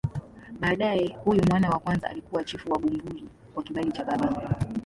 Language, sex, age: Swahili, female, 19-29